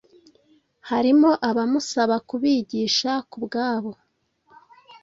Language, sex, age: Kinyarwanda, female, 30-39